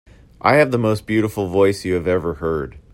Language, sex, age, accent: English, male, 40-49, United States English